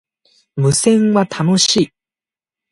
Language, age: Japanese, 19-29